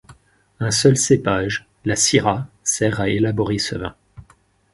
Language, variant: French, Français de métropole